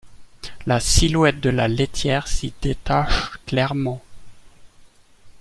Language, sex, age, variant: French, male, 19-29, Français de métropole